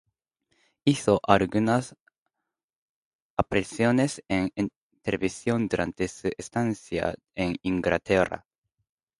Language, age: Spanish, 19-29